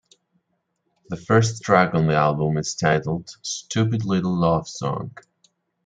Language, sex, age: English, male, 19-29